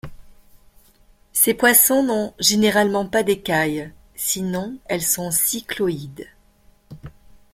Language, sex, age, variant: French, female, 40-49, Français de métropole